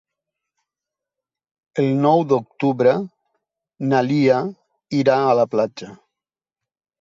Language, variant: Catalan, Central